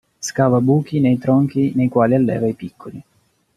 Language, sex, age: Italian, male, 19-29